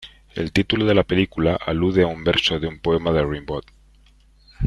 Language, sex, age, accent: Spanish, male, 40-49, España: Centro-Sur peninsular (Madrid, Toledo, Castilla-La Mancha)